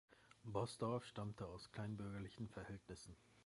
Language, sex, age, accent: German, male, 19-29, Deutschland Deutsch